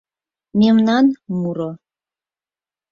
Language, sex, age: Mari, female, 40-49